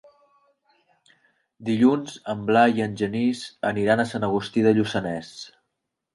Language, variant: Catalan, Central